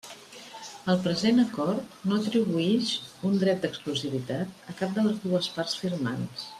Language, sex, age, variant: Catalan, female, 50-59, Central